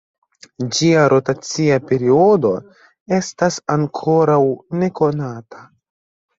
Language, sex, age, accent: Esperanto, male, under 19, Internacia